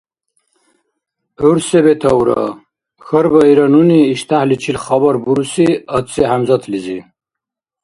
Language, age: Dargwa, 50-59